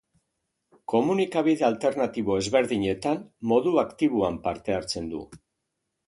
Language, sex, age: Basque, male, 60-69